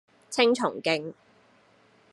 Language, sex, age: Cantonese, female, 19-29